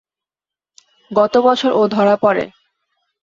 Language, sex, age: Bengali, female, 19-29